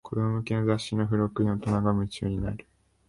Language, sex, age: Japanese, male, 19-29